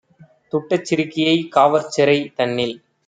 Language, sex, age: Tamil, male, 30-39